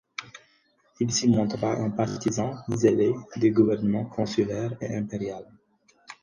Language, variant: French, Français d'Afrique subsaharienne et des îles africaines